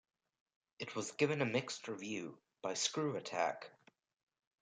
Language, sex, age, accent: English, male, under 19, United States English